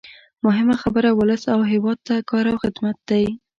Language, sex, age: Pashto, female, under 19